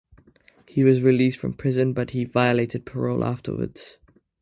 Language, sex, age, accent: English, male, 19-29, England English